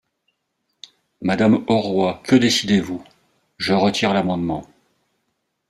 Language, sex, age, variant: French, male, 50-59, Français de métropole